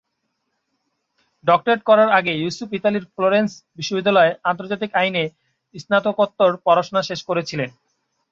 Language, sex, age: Bengali, male, 19-29